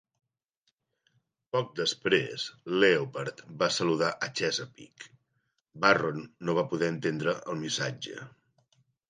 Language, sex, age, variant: Catalan, male, 40-49, Central